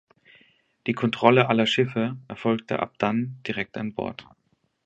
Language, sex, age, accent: German, male, 30-39, Deutschland Deutsch